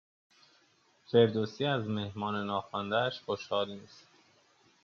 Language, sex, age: Persian, male, 19-29